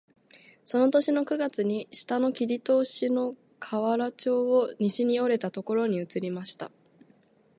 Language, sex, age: Japanese, female, 19-29